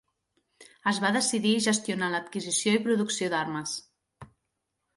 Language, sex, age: Catalan, female, 30-39